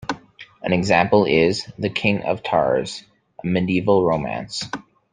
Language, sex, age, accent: English, male, 30-39, Canadian English